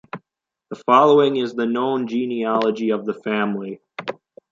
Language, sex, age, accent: English, male, under 19, United States English